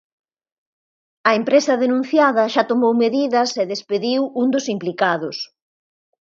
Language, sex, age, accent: Galician, female, 40-49, Normativo (estándar)